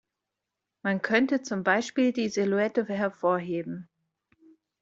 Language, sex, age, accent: German, female, 30-39, Deutschland Deutsch